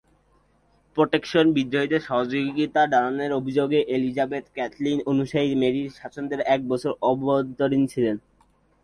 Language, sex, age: Bengali, male, under 19